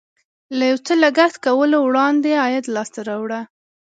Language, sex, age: Pashto, female, 19-29